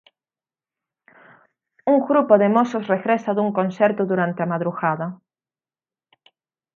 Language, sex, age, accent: Galician, female, 19-29, Atlántico (seseo e gheada); Normativo (estándar)